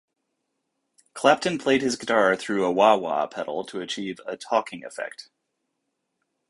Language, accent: English, United States English